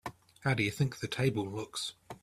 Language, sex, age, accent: English, male, 30-39, New Zealand English